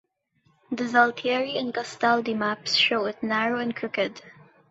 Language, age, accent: English, under 19, Filipino